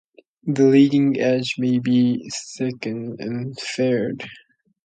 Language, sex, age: English, male, under 19